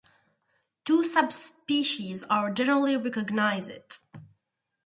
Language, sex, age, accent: English, female, 19-29, United States English